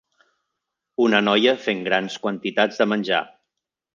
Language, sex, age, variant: Catalan, male, 50-59, Central